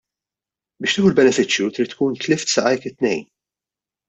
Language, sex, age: Maltese, male, 40-49